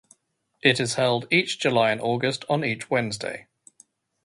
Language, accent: English, England English